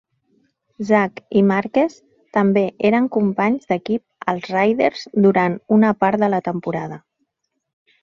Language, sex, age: Catalan, female, 40-49